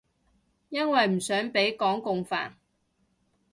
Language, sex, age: Cantonese, female, 30-39